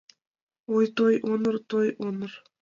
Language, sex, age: Mari, female, 19-29